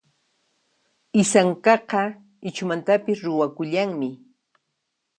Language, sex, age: Puno Quechua, female, 19-29